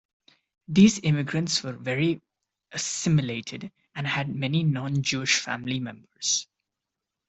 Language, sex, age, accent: English, male, 19-29, India and South Asia (India, Pakistan, Sri Lanka)